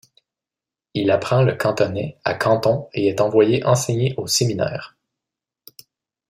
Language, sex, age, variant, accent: French, male, 30-39, Français d'Amérique du Nord, Français du Canada